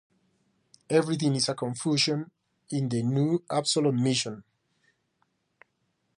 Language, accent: English, United States English